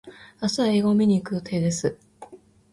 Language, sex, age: Japanese, female, 19-29